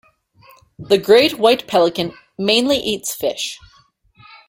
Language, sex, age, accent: English, female, 19-29, Canadian English